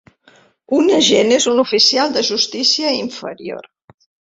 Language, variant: Catalan, Central